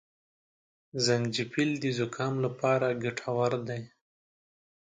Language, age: Pashto, 19-29